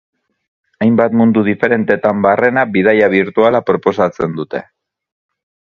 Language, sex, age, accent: Basque, male, 40-49, Mendebalekoa (Araba, Bizkaia, Gipuzkoako mendebaleko herri batzuk)